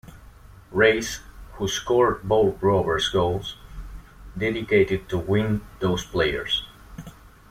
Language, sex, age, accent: English, male, 19-29, United States English